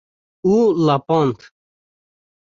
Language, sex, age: Kurdish, male, 19-29